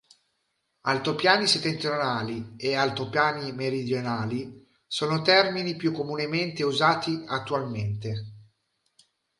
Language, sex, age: Italian, male, 40-49